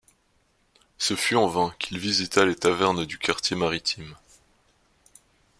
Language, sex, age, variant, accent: French, male, 19-29, Français d'Europe, Français de Suisse